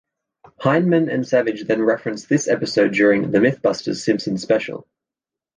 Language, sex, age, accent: English, male, 19-29, Australian English